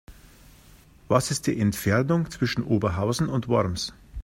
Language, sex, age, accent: German, male, 50-59, Deutschland Deutsch